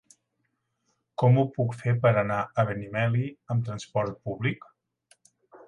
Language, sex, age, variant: Catalan, male, 60-69, Septentrional